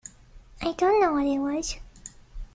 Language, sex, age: English, female, 19-29